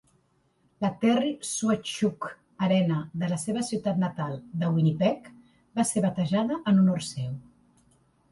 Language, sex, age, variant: Catalan, female, 40-49, Central